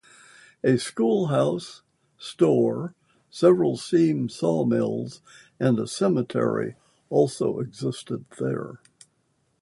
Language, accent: English, United States English